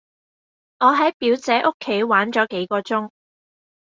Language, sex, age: Cantonese, female, 19-29